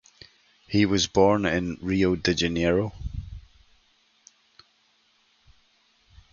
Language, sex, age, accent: English, male, 40-49, Scottish English